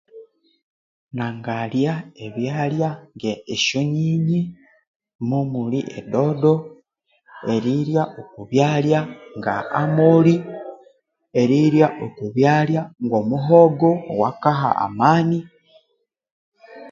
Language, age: Konzo, 19-29